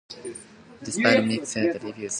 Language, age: English, under 19